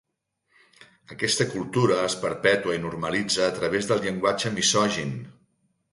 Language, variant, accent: Catalan, Central, central